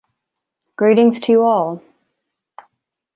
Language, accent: English, United States English